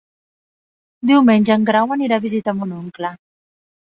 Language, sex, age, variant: Catalan, female, 40-49, Central